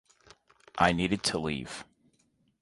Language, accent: English, United States English